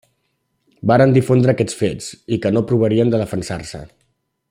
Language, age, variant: Catalan, 40-49, Central